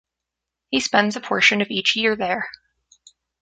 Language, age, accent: English, 19-29, United States English